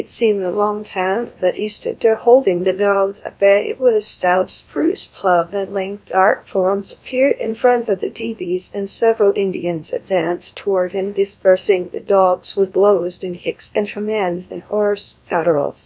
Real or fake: fake